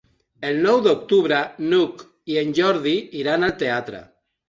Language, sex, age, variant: Catalan, male, 50-59, Central